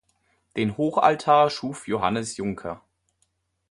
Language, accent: German, Deutschland Deutsch